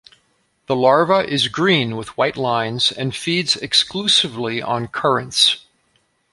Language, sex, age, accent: English, male, 50-59, United States English